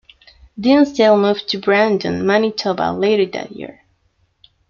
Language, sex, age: English, female, 19-29